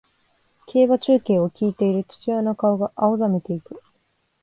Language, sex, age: Japanese, female, 19-29